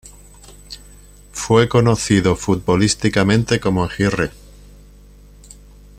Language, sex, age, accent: Spanish, male, 50-59, España: Sur peninsular (Andalucia, Extremadura, Murcia)